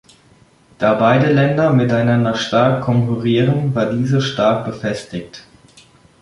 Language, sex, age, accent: German, male, under 19, Deutschland Deutsch